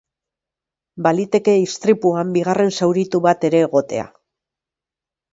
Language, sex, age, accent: Basque, female, 40-49, Mendebalekoa (Araba, Bizkaia, Gipuzkoako mendebaleko herri batzuk)